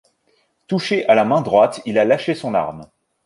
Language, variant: French, Français de métropole